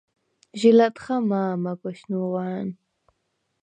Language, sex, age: Svan, female, 19-29